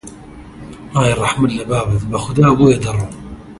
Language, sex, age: Central Kurdish, male, 30-39